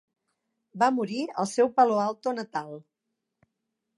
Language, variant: Catalan, Central